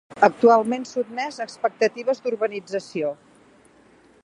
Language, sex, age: Catalan, female, 50-59